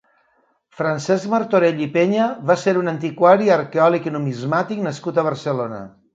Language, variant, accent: Catalan, Valencià meridional, valencià